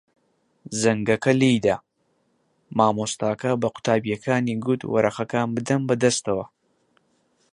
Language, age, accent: Central Kurdish, under 19, سۆرانی